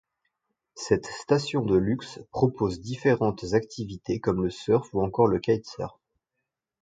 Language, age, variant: French, 19-29, Français de métropole